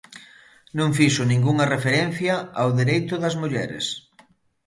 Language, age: Galician, 19-29